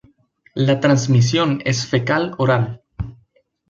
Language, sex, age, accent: Spanish, male, 19-29, América central